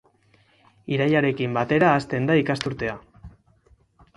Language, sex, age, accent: Basque, male, 19-29, Mendebalekoa (Araba, Bizkaia, Gipuzkoako mendebaleko herri batzuk)